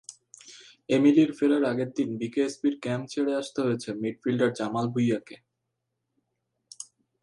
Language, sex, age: Bengali, male, 19-29